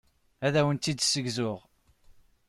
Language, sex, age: Kabyle, male, 30-39